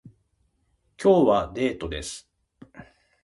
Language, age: Japanese, 50-59